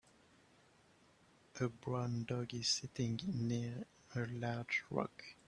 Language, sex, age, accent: English, male, 19-29, United States English